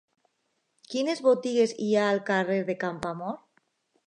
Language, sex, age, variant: Catalan, female, under 19, Alacantí